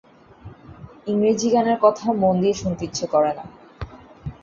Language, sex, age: Bengali, female, 19-29